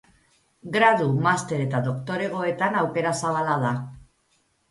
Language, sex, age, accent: Basque, female, 50-59, Erdialdekoa edo Nafarra (Gipuzkoa, Nafarroa)